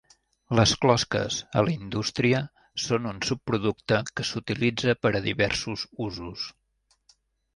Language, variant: Catalan, Central